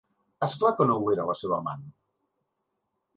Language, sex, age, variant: Catalan, male, 60-69, Central